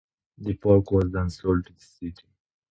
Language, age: English, 30-39